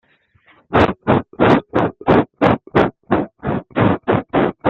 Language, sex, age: French, male, 19-29